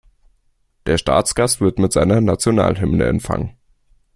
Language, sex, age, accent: German, male, under 19, Deutschland Deutsch